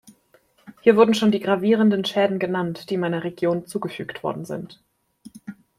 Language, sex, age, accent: German, female, 19-29, Deutschland Deutsch